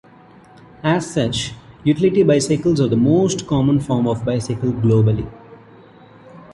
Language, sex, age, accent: English, male, 19-29, India and South Asia (India, Pakistan, Sri Lanka)